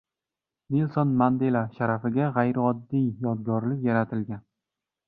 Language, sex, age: Uzbek, male, 19-29